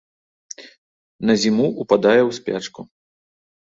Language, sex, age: Belarusian, male, 30-39